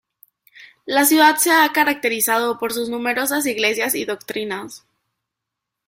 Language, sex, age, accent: Spanish, female, 19-29, México